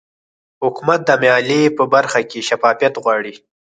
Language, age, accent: Pashto, 19-29, پکتیا ولایت، احمدزی